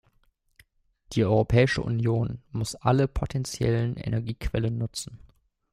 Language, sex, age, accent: German, male, 19-29, Deutschland Deutsch